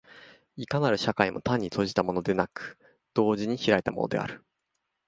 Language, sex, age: Japanese, male, 30-39